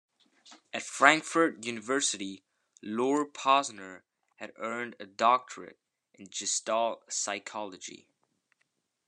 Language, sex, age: English, male, under 19